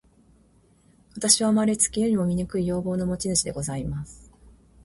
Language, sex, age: Japanese, female, 40-49